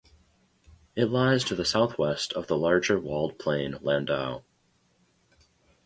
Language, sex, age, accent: English, male, 30-39, United States English